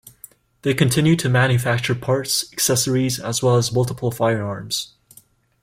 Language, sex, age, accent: English, male, 19-29, United States English